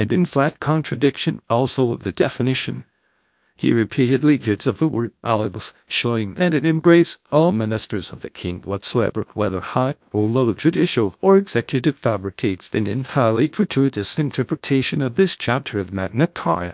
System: TTS, GlowTTS